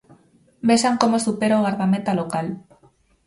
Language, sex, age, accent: Galician, female, 19-29, Normativo (estándar)